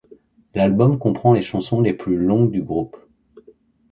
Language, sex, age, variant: French, male, 40-49, Français de métropole